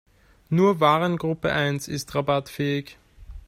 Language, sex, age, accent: German, male, 19-29, Österreichisches Deutsch